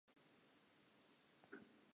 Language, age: Southern Sotho, 19-29